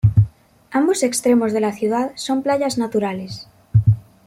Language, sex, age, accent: Spanish, female, under 19, España: Norte peninsular (Asturias, Castilla y León, Cantabria, País Vasco, Navarra, Aragón, La Rioja, Guadalajara, Cuenca)